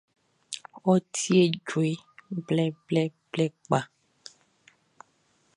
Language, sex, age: Baoulé, female, 19-29